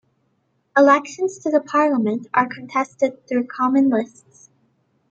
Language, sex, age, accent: English, female, 19-29, United States English